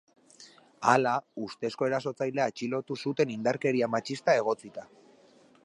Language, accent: Basque, Mendebalekoa (Araba, Bizkaia, Gipuzkoako mendebaleko herri batzuk)